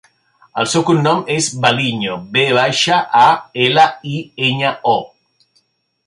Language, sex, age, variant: Catalan, male, 40-49, Central